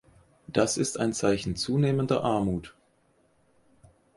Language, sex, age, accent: German, male, 30-39, Deutschland Deutsch